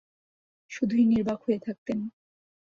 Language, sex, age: Bengali, female, 19-29